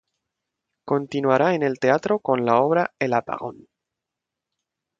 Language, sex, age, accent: Spanish, male, 19-29, España: Centro-Sur peninsular (Madrid, Toledo, Castilla-La Mancha)